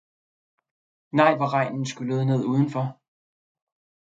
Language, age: Danish, 30-39